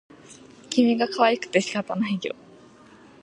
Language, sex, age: Japanese, female, 19-29